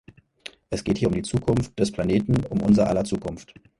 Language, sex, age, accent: German, male, 30-39, Deutschland Deutsch